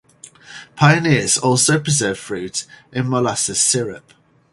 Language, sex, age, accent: English, male, 40-49, England English